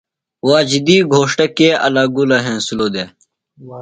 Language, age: Phalura, under 19